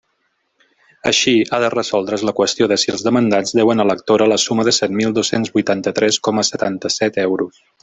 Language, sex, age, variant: Catalan, male, 40-49, Central